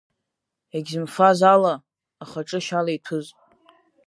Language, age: Abkhazian, 30-39